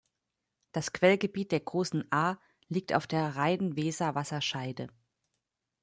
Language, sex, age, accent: German, female, 30-39, Deutschland Deutsch